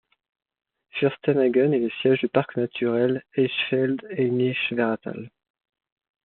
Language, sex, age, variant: French, male, 19-29, Français de métropole